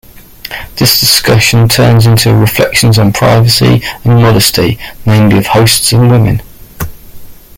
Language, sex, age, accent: English, male, 40-49, England English